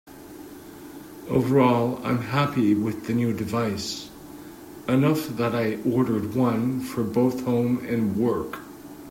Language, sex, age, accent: English, male, 40-49, United States English